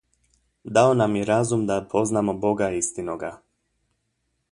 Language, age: Croatian, 19-29